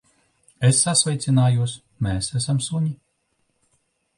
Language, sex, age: Latvian, male, 40-49